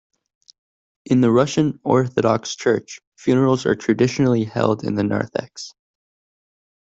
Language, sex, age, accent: English, male, under 19, United States English